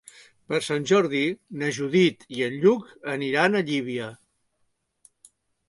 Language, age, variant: Catalan, 60-69, Central